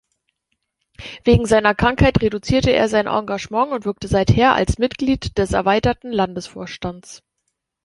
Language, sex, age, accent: German, female, 30-39, Deutschland Deutsch